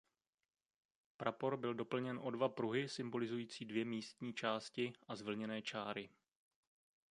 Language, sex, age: Czech, male, 30-39